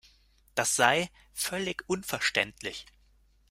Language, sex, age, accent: German, male, 30-39, Deutschland Deutsch